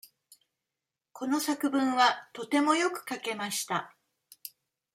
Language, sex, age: Japanese, female, 50-59